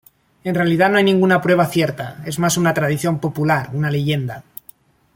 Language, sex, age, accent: Spanish, male, 30-39, España: Norte peninsular (Asturias, Castilla y León, Cantabria, País Vasco, Navarra, Aragón, La Rioja, Guadalajara, Cuenca)